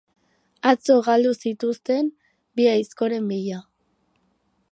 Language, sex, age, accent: Basque, female, under 19, Erdialdekoa edo Nafarra (Gipuzkoa, Nafarroa)